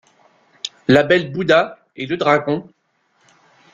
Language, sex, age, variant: French, male, 40-49, Français de métropole